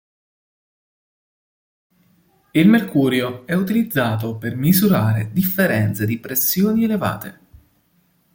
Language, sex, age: Italian, male, 19-29